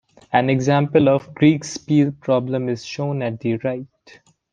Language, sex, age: English, male, 19-29